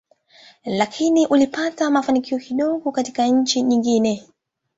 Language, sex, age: Swahili, female, 19-29